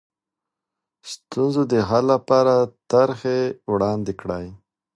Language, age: Pashto, 19-29